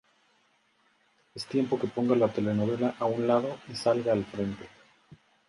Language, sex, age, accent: Spanish, male, 40-49, México